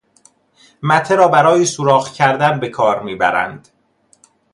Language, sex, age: Persian, male, 30-39